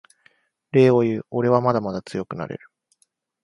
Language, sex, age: Japanese, male, 19-29